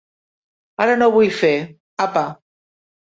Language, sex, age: Catalan, female, 60-69